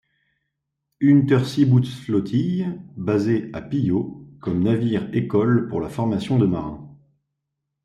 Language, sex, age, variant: French, male, 19-29, Français de métropole